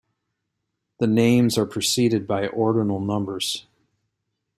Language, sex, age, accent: English, male, 40-49, United States English